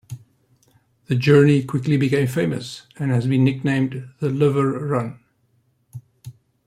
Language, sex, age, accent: English, male, 60-69, Southern African (South Africa, Zimbabwe, Namibia)